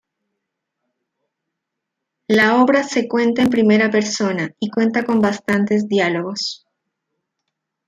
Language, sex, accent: Spanish, female, Andino-Pacífico: Colombia, Perú, Ecuador, oeste de Bolivia y Venezuela andina